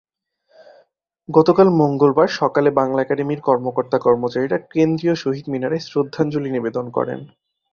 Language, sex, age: Bengali, male, 19-29